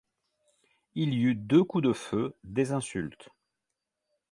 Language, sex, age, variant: French, male, 50-59, Français de métropole